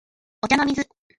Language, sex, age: Japanese, female, 30-39